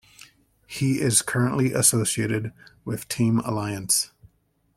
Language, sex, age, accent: English, male, 30-39, United States English